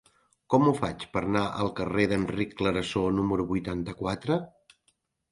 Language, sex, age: Catalan, male, 60-69